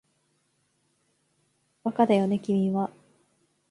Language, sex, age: Japanese, female, 30-39